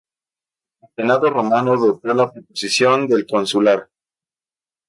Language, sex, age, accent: Spanish, male, 19-29, México